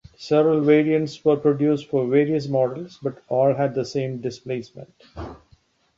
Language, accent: English, Canadian English